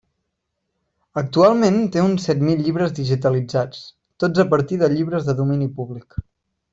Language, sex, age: Catalan, male, under 19